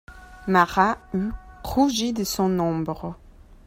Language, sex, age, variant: French, female, 30-39, Français d'Europe